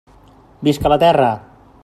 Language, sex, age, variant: Catalan, male, 30-39, Central